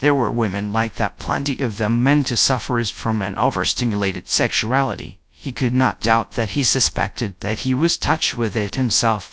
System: TTS, GradTTS